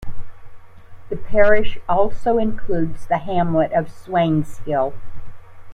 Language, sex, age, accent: English, female, 70-79, United States English